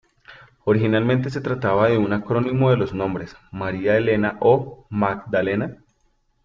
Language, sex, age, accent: Spanish, male, 19-29, Andino-Pacífico: Colombia, Perú, Ecuador, oeste de Bolivia y Venezuela andina